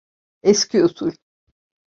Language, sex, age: Turkish, female, 70-79